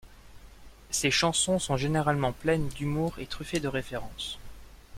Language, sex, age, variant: French, male, 19-29, Français de métropole